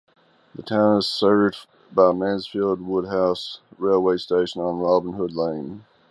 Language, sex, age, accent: English, male, 30-39, United States English